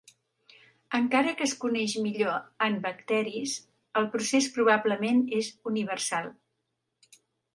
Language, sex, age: Catalan, female, 60-69